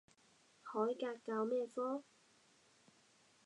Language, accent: Cantonese, 广州音